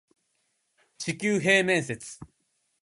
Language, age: Japanese, 19-29